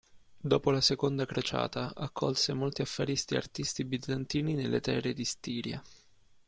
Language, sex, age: Italian, male, 19-29